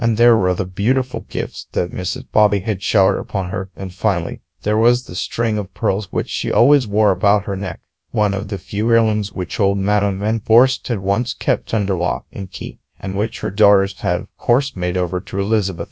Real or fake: fake